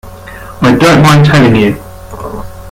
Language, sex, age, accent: English, male, 30-39, England English